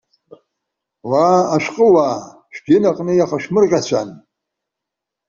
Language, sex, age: Abkhazian, male, 70-79